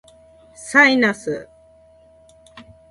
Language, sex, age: Japanese, female, 40-49